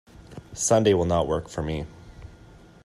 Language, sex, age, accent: English, male, 19-29, Canadian English